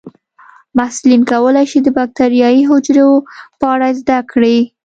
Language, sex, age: Pashto, female, 19-29